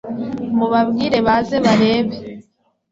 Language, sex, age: Kinyarwanda, female, 19-29